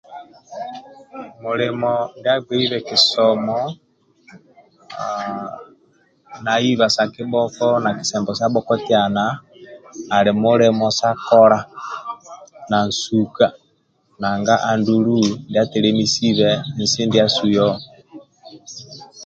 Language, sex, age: Amba (Uganda), male, 50-59